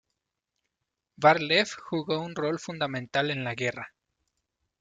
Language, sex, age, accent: Spanish, male, 30-39, México